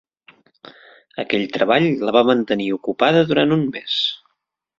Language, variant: Catalan, Central